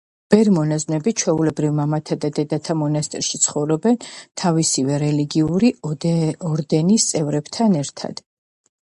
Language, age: Georgian, under 19